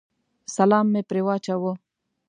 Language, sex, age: Pashto, female, 19-29